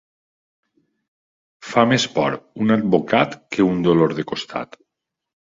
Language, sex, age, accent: Catalan, male, 40-49, valencià